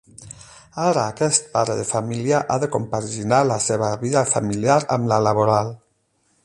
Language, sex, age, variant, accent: Catalan, male, 40-49, Alacantí, Barcelona